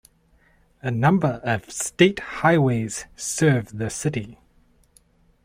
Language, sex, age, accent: English, male, 30-39, New Zealand English